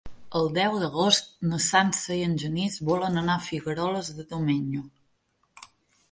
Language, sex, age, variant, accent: Catalan, female, 19-29, Central, Oriental